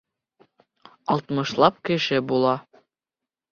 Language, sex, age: Bashkir, male, under 19